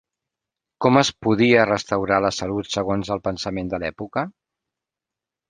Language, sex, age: Catalan, male, 50-59